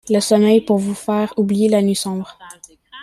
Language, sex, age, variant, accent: French, male, under 19, Français d'Amérique du Nord, Français du Canada